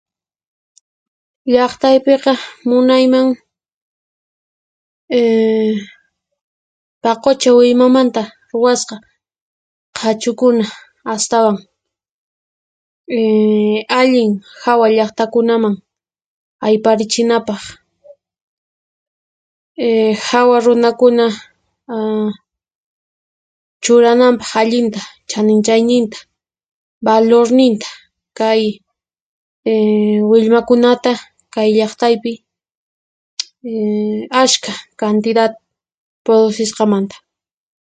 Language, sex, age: Puno Quechua, female, 19-29